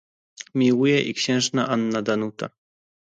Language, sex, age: Polish, male, 30-39